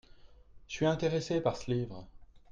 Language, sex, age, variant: French, male, 30-39, Français de métropole